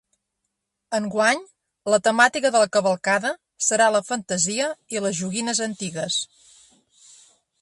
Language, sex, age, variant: Catalan, female, 40-49, Central